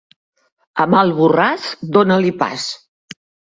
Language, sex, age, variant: Catalan, female, 70-79, Central